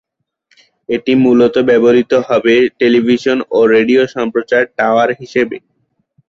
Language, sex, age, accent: Bengali, male, 19-29, Native